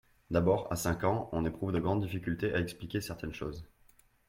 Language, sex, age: French, male, 30-39